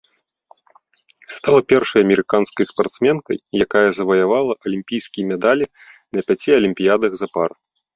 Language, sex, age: Belarusian, male, 19-29